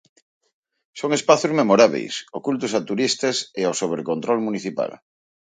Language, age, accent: Galician, 40-49, Central (gheada)